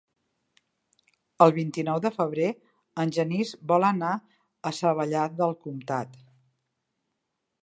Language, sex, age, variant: Catalan, female, 50-59, Central